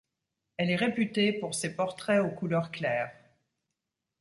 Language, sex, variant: French, female, Français de métropole